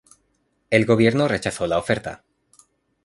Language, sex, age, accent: Spanish, male, 19-29, España: Centro-Sur peninsular (Madrid, Toledo, Castilla-La Mancha)